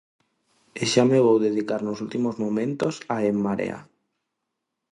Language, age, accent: Galician, 19-29, Neofalante